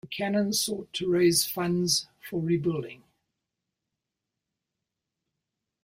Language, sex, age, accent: English, male, 70-79, New Zealand English